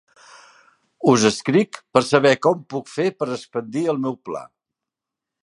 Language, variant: Catalan, Central